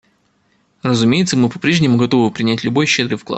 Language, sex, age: Russian, male, 30-39